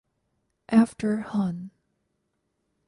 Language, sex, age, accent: English, female, 19-29, United States English